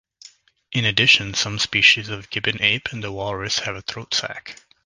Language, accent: English, United States English